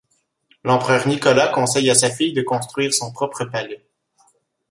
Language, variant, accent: French, Français d'Amérique du Nord, Français du Canada